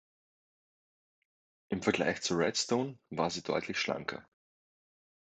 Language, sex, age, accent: German, male, 19-29, Österreichisches Deutsch